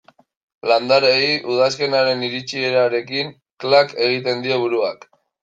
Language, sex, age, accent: Basque, male, 19-29, Mendebalekoa (Araba, Bizkaia, Gipuzkoako mendebaleko herri batzuk)